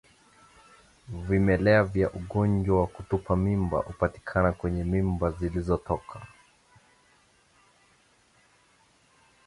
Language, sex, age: Swahili, male, 19-29